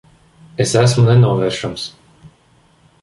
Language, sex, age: Latvian, male, 30-39